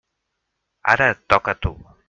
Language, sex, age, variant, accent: Catalan, male, 50-59, Central, central